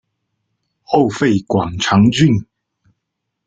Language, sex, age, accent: Chinese, male, 19-29, 出生地：四川省